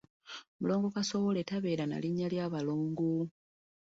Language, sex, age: Ganda, female, 30-39